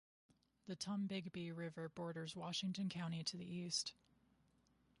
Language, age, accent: English, 30-39, United States English